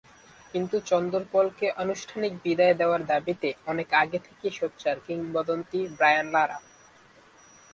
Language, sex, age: Bengali, male, 19-29